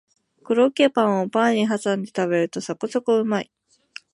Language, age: Japanese, 19-29